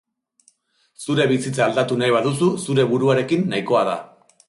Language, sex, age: Basque, male, 40-49